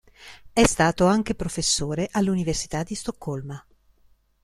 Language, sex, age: Italian, female, 50-59